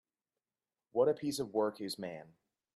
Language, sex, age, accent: English, male, 19-29, United States English